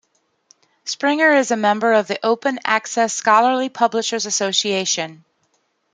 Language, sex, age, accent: English, female, 50-59, United States English